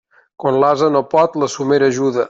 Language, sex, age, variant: Catalan, male, 30-39, Central